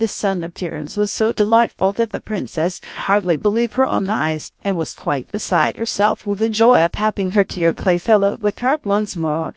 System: TTS, GlowTTS